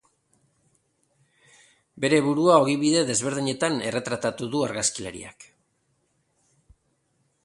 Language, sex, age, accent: Basque, male, 50-59, Erdialdekoa edo Nafarra (Gipuzkoa, Nafarroa)